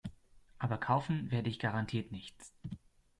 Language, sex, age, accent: German, male, 30-39, Deutschland Deutsch